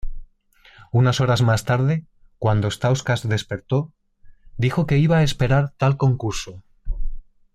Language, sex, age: Spanish, male, 40-49